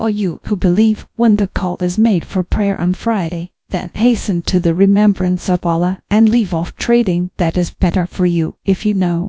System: TTS, GradTTS